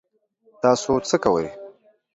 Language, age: Pashto, 30-39